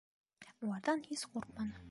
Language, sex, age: Bashkir, female, under 19